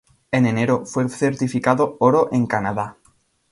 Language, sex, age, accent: Spanish, male, 19-29, España: Centro-Sur peninsular (Madrid, Toledo, Castilla-La Mancha)